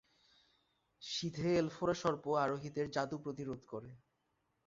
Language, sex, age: Bengali, male, 19-29